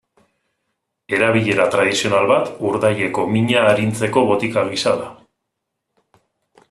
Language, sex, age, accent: Basque, male, 40-49, Mendebalekoa (Araba, Bizkaia, Gipuzkoako mendebaleko herri batzuk)